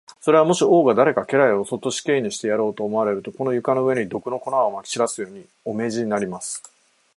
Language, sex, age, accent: Japanese, male, 60-69, 標準